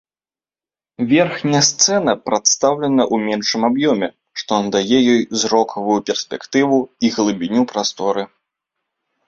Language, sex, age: Belarusian, male, under 19